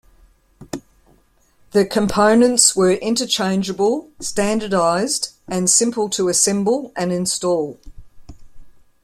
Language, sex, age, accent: English, female, 50-59, Australian English